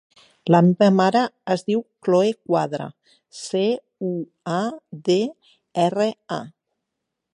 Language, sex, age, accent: Catalan, female, 50-59, central; septentrional